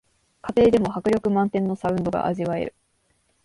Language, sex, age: Japanese, female, 19-29